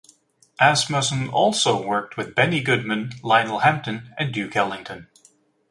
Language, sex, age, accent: English, male, 19-29, United States English